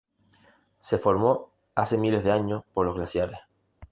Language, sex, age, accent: Spanish, male, 30-39, España: Islas Canarias